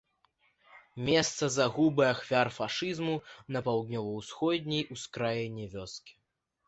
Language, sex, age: Belarusian, male, under 19